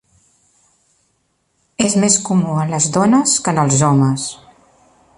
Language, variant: Catalan, Central